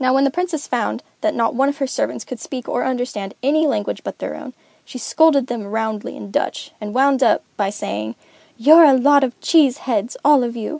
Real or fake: real